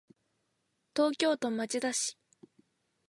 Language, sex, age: Japanese, female, 19-29